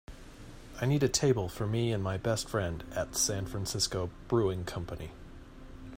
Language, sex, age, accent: English, male, 19-29, United States English